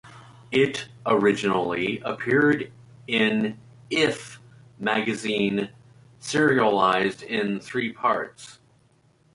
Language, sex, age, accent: English, male, 40-49, United States English